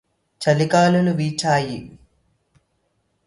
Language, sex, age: Telugu, male, 19-29